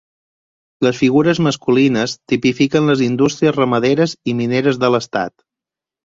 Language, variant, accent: Catalan, Balear, mallorquí